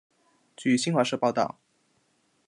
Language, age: Chinese, under 19